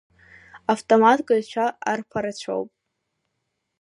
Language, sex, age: Abkhazian, female, under 19